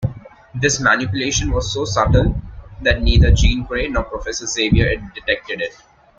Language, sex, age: English, male, 19-29